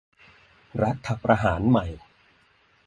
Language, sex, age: Thai, male, 40-49